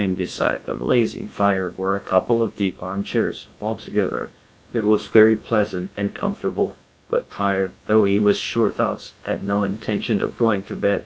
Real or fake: fake